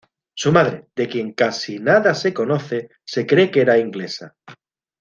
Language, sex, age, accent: Spanish, male, 40-49, España: Sur peninsular (Andalucia, Extremadura, Murcia)